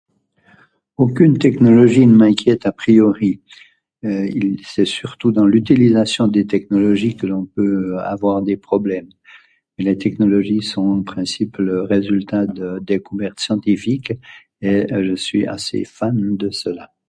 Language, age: French, 70-79